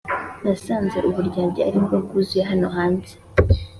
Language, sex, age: Kinyarwanda, female, 19-29